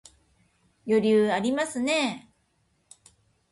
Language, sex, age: Japanese, female, 50-59